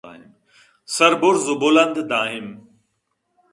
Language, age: Eastern Balochi, 30-39